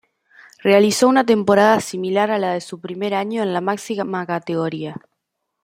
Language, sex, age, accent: Spanish, female, under 19, Rioplatense: Argentina, Uruguay, este de Bolivia, Paraguay